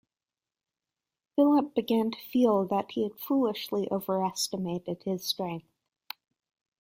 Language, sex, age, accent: English, female, 30-39, United States English